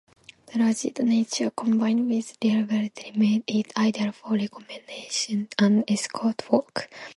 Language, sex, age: English, female, 19-29